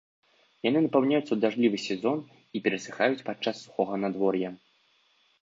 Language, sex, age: Belarusian, male, 19-29